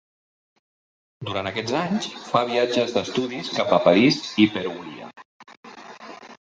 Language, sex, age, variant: Catalan, male, 50-59, Central